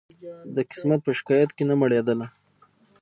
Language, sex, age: Pashto, male, 19-29